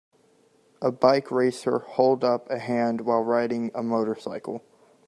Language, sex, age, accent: English, male, under 19, United States English